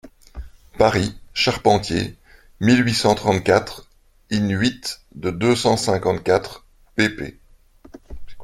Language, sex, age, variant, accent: French, male, 40-49, Français d'Europe, Français de Belgique